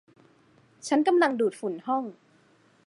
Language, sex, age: Thai, female, 19-29